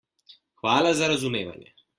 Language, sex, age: Slovenian, male, 19-29